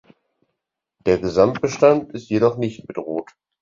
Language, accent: German, Deutschland Deutsch